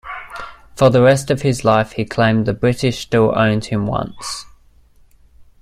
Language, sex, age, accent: English, male, 30-39, Australian English